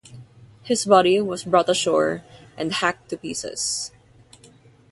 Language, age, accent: English, 19-29, United States English; Filipino